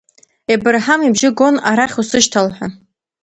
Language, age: Abkhazian, under 19